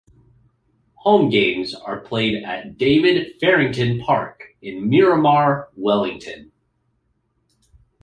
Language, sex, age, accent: English, male, 30-39, United States English